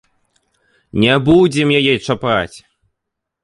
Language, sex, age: Belarusian, male, 19-29